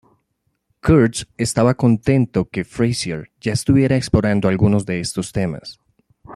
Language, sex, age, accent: Spanish, male, 30-39, Andino-Pacífico: Colombia, Perú, Ecuador, oeste de Bolivia y Venezuela andina